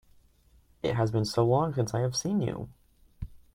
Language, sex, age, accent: English, male, 19-29, United States English